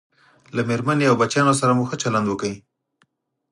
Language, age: Pashto, 30-39